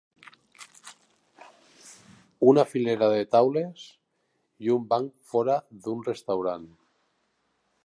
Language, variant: Catalan, Central